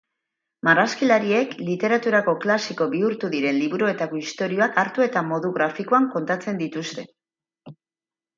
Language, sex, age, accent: Basque, female, 40-49, Mendebalekoa (Araba, Bizkaia, Gipuzkoako mendebaleko herri batzuk)